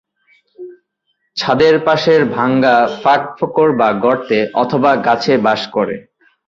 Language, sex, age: Bengali, male, 19-29